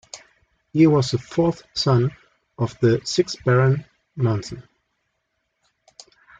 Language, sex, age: English, male, 40-49